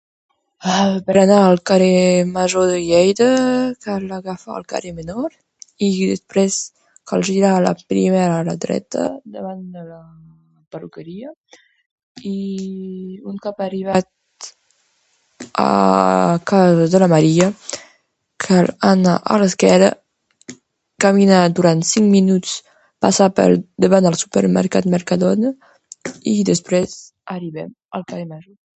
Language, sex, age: Catalan, female, under 19